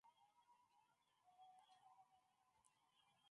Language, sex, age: Swahili, male, 30-39